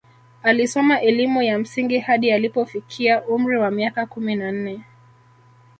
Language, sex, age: Swahili, male, 30-39